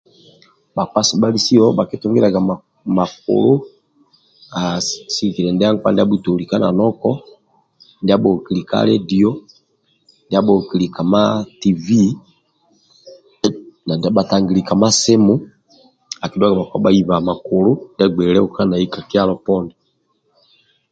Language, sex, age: Amba (Uganda), male, 50-59